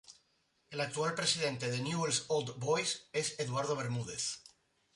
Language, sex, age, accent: Spanish, male, 60-69, España: Sur peninsular (Andalucia, Extremadura, Murcia)